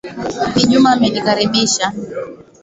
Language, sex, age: Swahili, female, 19-29